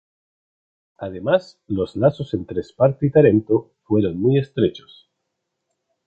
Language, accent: Spanish, Chileno: Chile, Cuyo